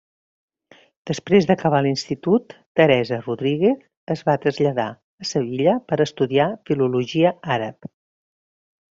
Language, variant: Catalan, Central